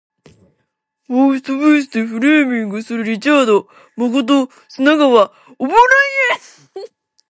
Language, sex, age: Japanese, female, 19-29